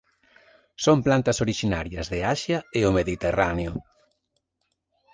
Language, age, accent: Galician, 40-49, Normativo (estándar)